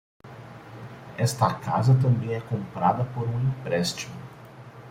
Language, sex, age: Portuguese, male, 19-29